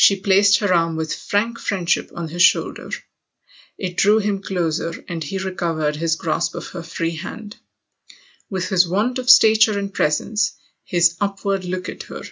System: none